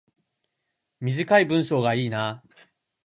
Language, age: Japanese, 19-29